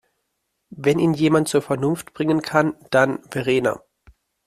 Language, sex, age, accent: German, male, 30-39, Deutschland Deutsch